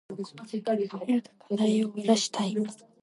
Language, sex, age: Japanese, female, under 19